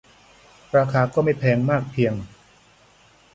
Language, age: Thai, 50-59